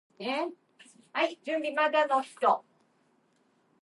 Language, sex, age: English, female, under 19